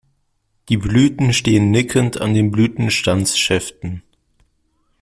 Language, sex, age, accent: German, male, under 19, Deutschland Deutsch